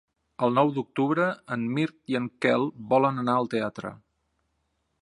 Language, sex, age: Catalan, male, 50-59